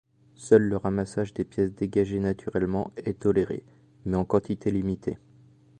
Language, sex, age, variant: French, male, 19-29, Français de métropole